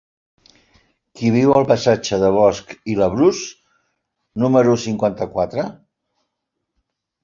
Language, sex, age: Catalan, male, 60-69